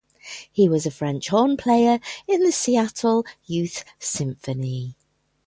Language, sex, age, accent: English, female, 50-59, England English